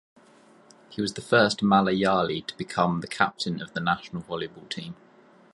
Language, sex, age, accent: English, male, 19-29, England English